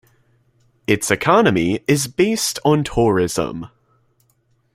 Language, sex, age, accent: English, male, under 19, United States English